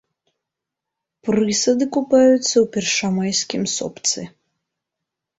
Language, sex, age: Belarusian, female, under 19